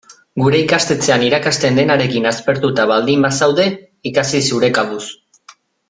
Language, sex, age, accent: Basque, male, 40-49, Mendebalekoa (Araba, Bizkaia, Gipuzkoako mendebaleko herri batzuk)